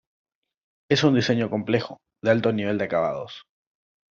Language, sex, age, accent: Spanish, male, 19-29, Rioplatense: Argentina, Uruguay, este de Bolivia, Paraguay